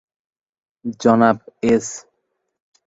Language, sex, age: Bengali, male, 19-29